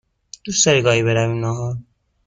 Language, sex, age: Persian, male, 19-29